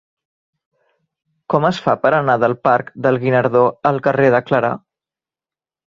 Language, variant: Catalan, Central